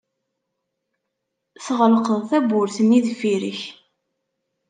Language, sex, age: Kabyle, female, 19-29